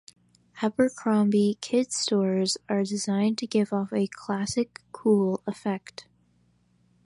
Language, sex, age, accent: English, female, under 19, United States English